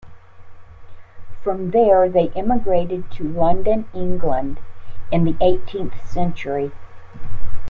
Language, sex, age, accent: English, female, 70-79, United States English